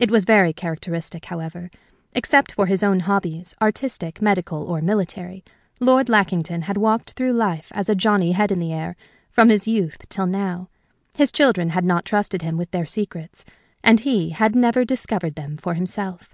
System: none